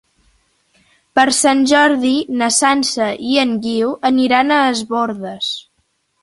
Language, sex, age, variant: Catalan, female, under 19, Central